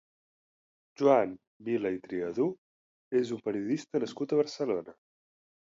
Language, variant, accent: Catalan, Central, central